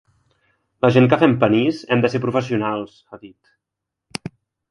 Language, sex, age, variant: Catalan, male, 19-29, Central